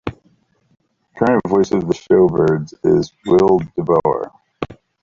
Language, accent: English, United States English